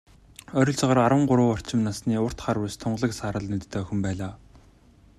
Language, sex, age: Mongolian, male, 19-29